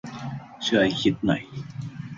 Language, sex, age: Thai, male, 19-29